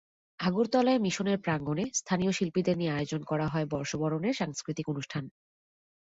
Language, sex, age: Bengali, female, 19-29